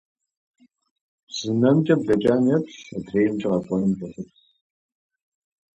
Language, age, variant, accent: Kabardian, 40-49, Адыгэбзэ (Къэбэрдей, Кирил, псоми зэдай), Джылэхъстэней (Gilahsteney)